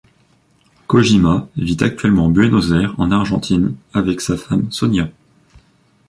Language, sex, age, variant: French, male, under 19, Français de métropole